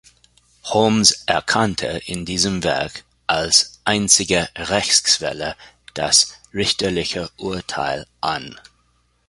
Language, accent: German, Deutschland Deutsch